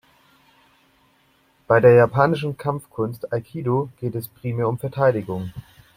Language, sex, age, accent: German, male, 30-39, Deutschland Deutsch